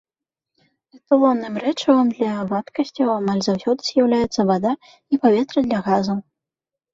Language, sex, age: Belarusian, female, under 19